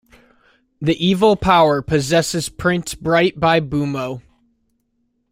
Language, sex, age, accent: English, male, 19-29, United States English